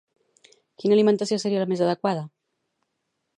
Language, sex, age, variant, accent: Catalan, female, 40-49, Central, central